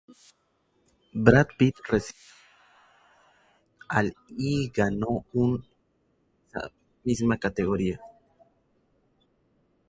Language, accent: Spanish, México; Andino-Pacífico: Colombia, Perú, Ecuador, oeste de Bolivia y Venezuela andina